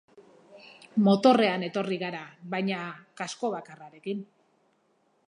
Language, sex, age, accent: Basque, female, 40-49, Erdialdekoa edo Nafarra (Gipuzkoa, Nafarroa)